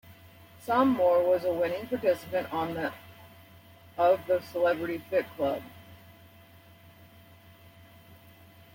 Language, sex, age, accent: English, female, 40-49, United States English